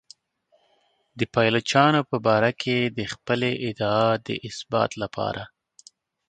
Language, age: Pashto, 30-39